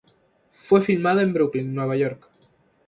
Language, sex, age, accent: Spanish, male, 19-29, España: Islas Canarias